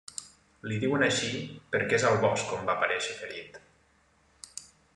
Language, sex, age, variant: Catalan, male, 19-29, Nord-Occidental